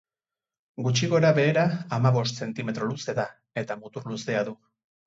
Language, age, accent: Basque, 40-49, Erdialdekoa edo Nafarra (Gipuzkoa, Nafarroa)